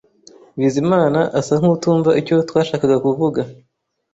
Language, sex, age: Kinyarwanda, male, 30-39